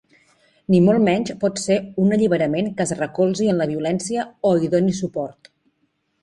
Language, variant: Catalan, Central